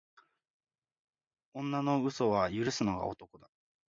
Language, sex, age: Japanese, male, 19-29